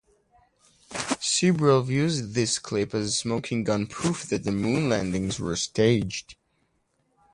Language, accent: English, England English; Israeli